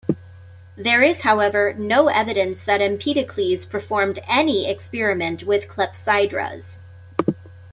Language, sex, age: English, female, 40-49